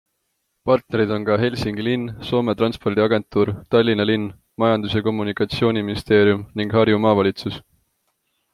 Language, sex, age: Estonian, male, 19-29